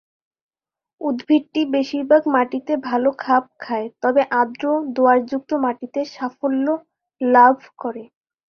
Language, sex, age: Bengali, female, 19-29